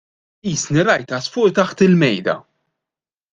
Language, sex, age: Maltese, male, 30-39